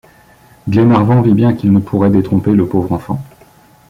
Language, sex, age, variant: French, male, 30-39, Français de métropole